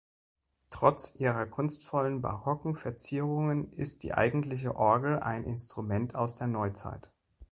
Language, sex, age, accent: German, male, 40-49, Deutschland Deutsch